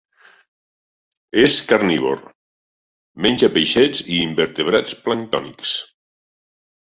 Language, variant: Catalan, Nord-Occidental